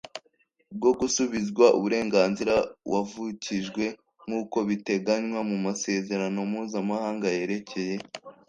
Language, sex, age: Kinyarwanda, male, under 19